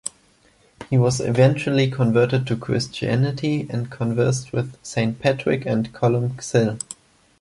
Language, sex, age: English, male, 19-29